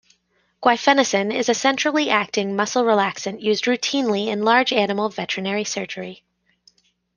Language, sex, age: English, female, 30-39